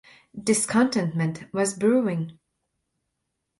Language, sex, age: English, female, 30-39